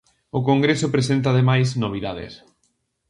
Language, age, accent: Galician, 19-29, Atlántico (seseo e gheada)